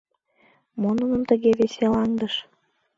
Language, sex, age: Mari, female, 19-29